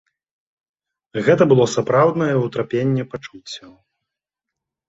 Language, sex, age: Belarusian, male, 19-29